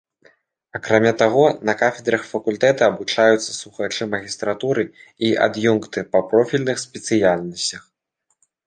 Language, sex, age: Belarusian, male, 19-29